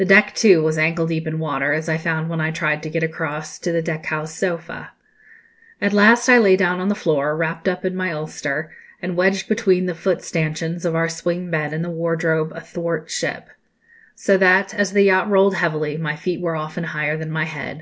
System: none